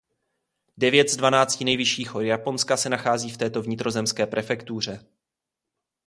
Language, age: Czech, 19-29